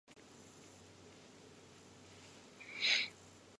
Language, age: Adamawa Fulfulde, 19-29